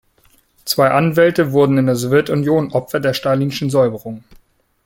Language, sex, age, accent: German, male, 19-29, Deutschland Deutsch